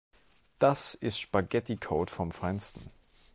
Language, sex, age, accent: German, male, 19-29, Deutschland Deutsch